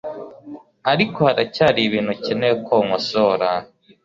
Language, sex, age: Kinyarwanda, male, 19-29